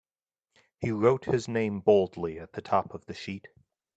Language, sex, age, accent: English, male, 30-39, United States English